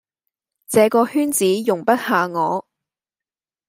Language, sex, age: Cantonese, female, 19-29